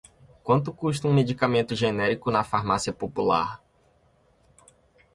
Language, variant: Portuguese, Portuguese (Brasil)